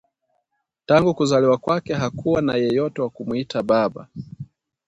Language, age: Swahili, 19-29